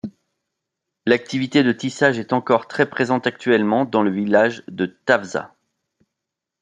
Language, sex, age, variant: French, male, 30-39, Français de métropole